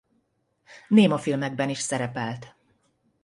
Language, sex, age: Hungarian, female, 50-59